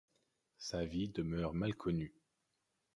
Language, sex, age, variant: French, male, 19-29, Français de métropole